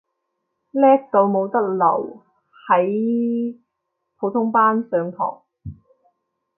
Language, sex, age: Cantonese, female, 19-29